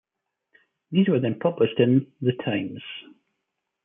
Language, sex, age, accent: English, male, 40-49, Scottish English